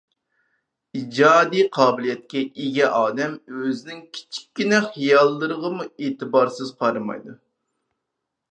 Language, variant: Uyghur, ئۇيغۇر تىلى